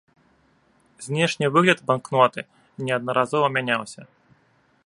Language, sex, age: Belarusian, male, 30-39